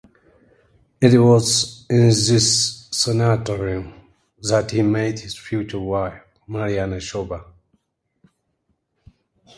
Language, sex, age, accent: English, male, 30-39, United States English